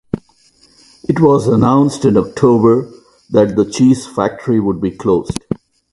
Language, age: English, 60-69